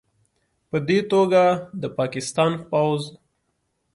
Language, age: Pashto, 19-29